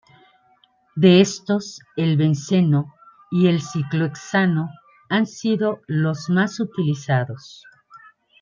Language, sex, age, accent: Spanish, female, 50-59, México